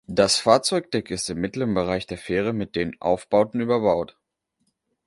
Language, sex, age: German, male, 19-29